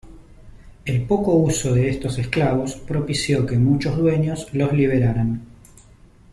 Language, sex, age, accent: Spanish, male, 40-49, Rioplatense: Argentina, Uruguay, este de Bolivia, Paraguay